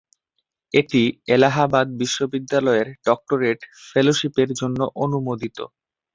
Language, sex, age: Bengali, male, under 19